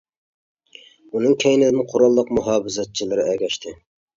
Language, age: Uyghur, 30-39